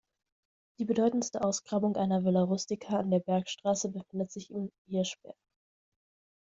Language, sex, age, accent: German, female, 19-29, Deutschland Deutsch